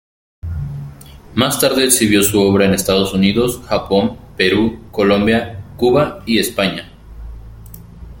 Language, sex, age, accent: Spanish, male, 19-29, México